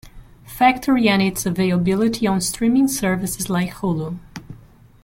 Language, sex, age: English, female, 40-49